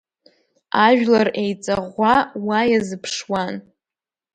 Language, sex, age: Abkhazian, female, under 19